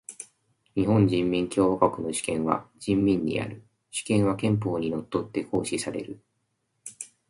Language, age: Japanese, 19-29